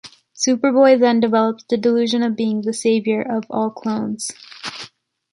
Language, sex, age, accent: English, female, 19-29, Canadian English